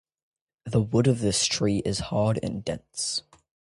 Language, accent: English, Australian English